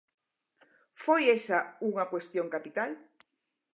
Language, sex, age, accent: Galician, female, 60-69, Normativo (estándar)